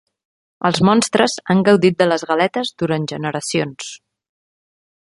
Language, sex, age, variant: Catalan, female, 30-39, Central